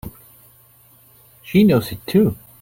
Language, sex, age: English, male, 40-49